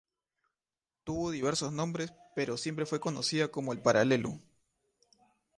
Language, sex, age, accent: Spanish, male, 30-39, Andino-Pacífico: Colombia, Perú, Ecuador, oeste de Bolivia y Venezuela andina